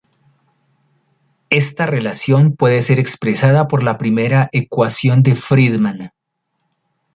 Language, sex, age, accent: Spanish, male, 50-59, Andino-Pacífico: Colombia, Perú, Ecuador, oeste de Bolivia y Venezuela andina